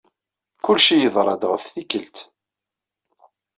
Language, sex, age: Kabyle, male, 40-49